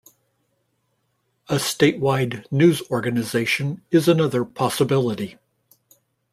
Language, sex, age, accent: English, male, 60-69, United States English